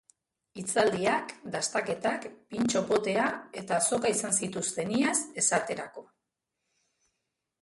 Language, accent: Basque, Mendebalekoa (Araba, Bizkaia, Gipuzkoako mendebaleko herri batzuk)